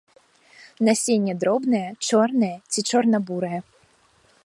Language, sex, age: Belarusian, female, 19-29